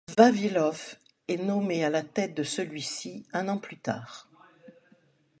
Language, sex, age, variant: French, female, 60-69, Français de métropole